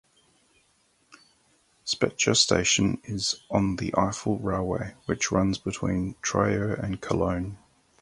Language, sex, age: English, male, 40-49